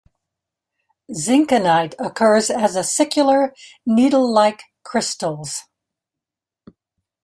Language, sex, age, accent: English, female, 70-79, United States English